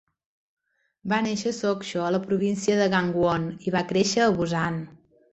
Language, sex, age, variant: Catalan, female, 40-49, Balear